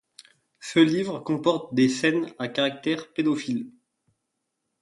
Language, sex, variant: French, male, Français de métropole